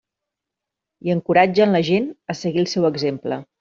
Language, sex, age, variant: Catalan, female, 40-49, Central